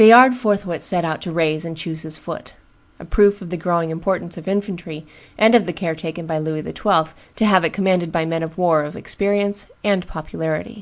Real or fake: real